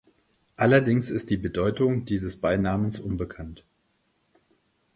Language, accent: German, Deutschland Deutsch